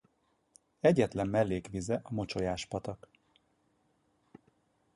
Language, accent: Hungarian, budapesti